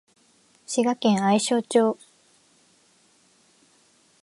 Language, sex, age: Japanese, female, 19-29